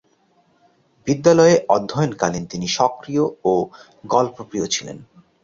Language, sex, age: Bengali, male, 30-39